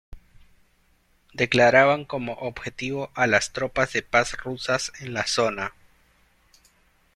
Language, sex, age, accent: Spanish, male, 19-29, Andino-Pacífico: Colombia, Perú, Ecuador, oeste de Bolivia y Venezuela andina